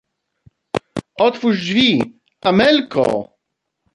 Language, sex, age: Polish, male, 40-49